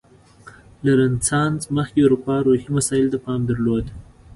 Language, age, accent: Pashto, 19-29, معیاري پښتو